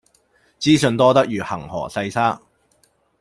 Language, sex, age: Cantonese, male, 30-39